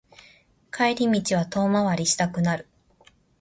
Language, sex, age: Japanese, female, 30-39